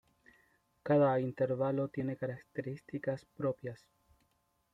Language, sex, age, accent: Spanish, male, 30-39, Chileno: Chile, Cuyo